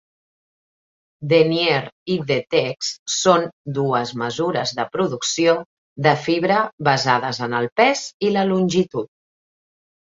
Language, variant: Catalan, Central